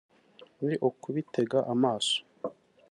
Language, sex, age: Kinyarwanda, male, 19-29